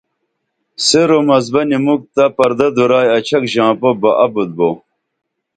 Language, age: Dameli, 50-59